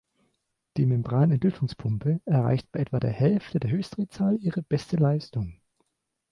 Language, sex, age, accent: German, male, 19-29, Deutschland Deutsch